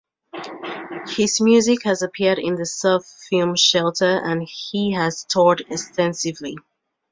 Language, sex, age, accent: English, female, 19-29, England English